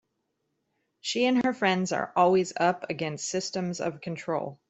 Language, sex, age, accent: English, female, 30-39, United States English